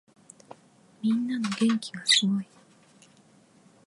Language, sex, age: Japanese, female, 30-39